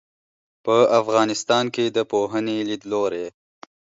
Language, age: Pashto, 19-29